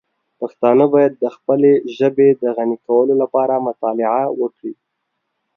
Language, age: Pashto, 30-39